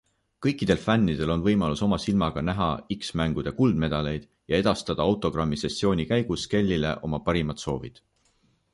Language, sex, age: Estonian, male, 19-29